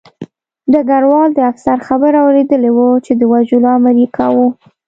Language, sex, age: Pashto, female, 19-29